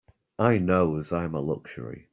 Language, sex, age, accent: English, male, 30-39, England English